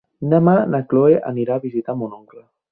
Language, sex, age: Catalan, male, 19-29